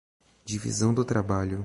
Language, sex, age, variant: Portuguese, male, 19-29, Portuguese (Brasil)